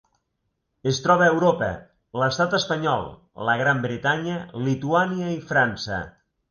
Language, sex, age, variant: Catalan, male, 50-59, Nord-Occidental